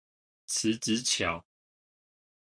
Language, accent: Chinese, 出生地：彰化縣